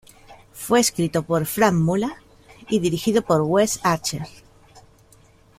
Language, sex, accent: Spanish, female, España: Sur peninsular (Andalucia, Extremadura, Murcia)